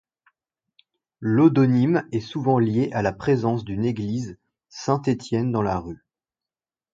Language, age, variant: French, 19-29, Français de métropole